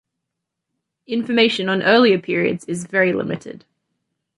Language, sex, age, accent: English, female, 19-29, Australian English